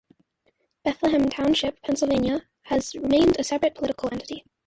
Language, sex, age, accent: English, female, under 19, United States English